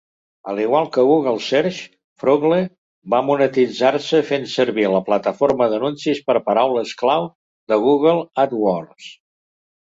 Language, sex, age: Catalan, male, 70-79